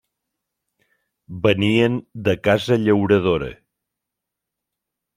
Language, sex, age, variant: Catalan, male, 60-69, Central